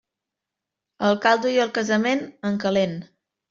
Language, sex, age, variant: Catalan, female, 19-29, Central